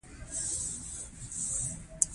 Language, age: Pashto, 19-29